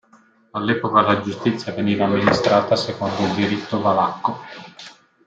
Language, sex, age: Italian, male, 50-59